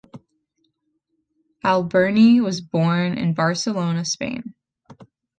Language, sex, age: English, female, 19-29